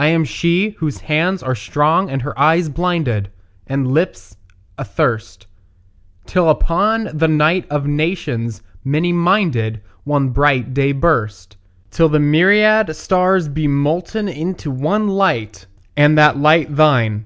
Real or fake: real